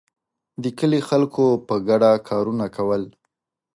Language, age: Pashto, 19-29